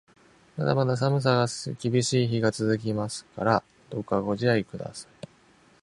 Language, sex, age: Japanese, male, 19-29